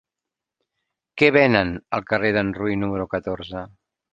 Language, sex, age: Catalan, male, 50-59